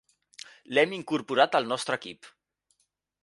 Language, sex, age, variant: Catalan, male, 40-49, Central